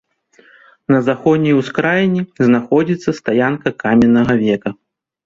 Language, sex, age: Belarusian, male, 30-39